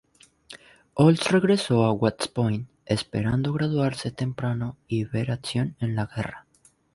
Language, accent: Spanish, Caribe: Cuba, Venezuela, Puerto Rico, República Dominicana, Panamá, Colombia caribeña, México caribeño, Costa del golfo de México